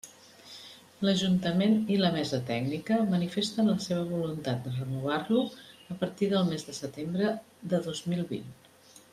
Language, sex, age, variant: Catalan, female, 50-59, Central